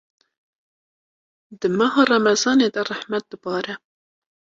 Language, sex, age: Kurdish, female, 19-29